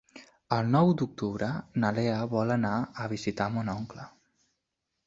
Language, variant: Catalan, Nord-Occidental